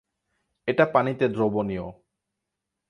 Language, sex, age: Bengali, male, 19-29